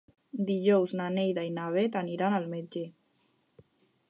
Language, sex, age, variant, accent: Catalan, female, under 19, Alacantí, valencià